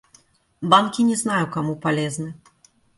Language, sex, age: Russian, female, 40-49